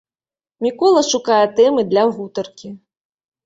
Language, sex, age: Belarusian, female, 30-39